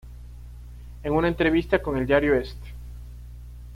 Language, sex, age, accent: Spanish, male, under 19, Andino-Pacífico: Colombia, Perú, Ecuador, oeste de Bolivia y Venezuela andina